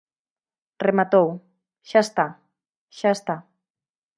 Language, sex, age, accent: Galician, female, 19-29, Central (gheada); Normativo (estándar)